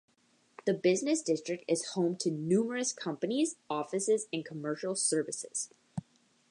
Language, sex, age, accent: English, female, under 19, United States English